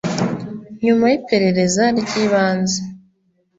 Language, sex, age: Kinyarwanda, female, 30-39